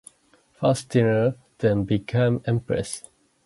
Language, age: English, 19-29